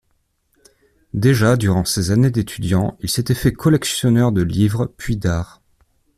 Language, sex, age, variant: French, male, 19-29, Français de métropole